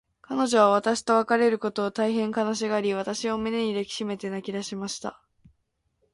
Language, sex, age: Japanese, female, 19-29